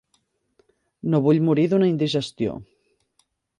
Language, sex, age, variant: Catalan, female, 30-39, Central